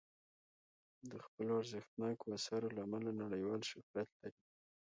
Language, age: Pashto, 19-29